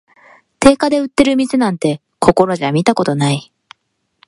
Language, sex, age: Japanese, female, 19-29